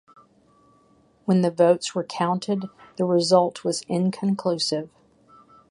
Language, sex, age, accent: English, female, 60-69, United States English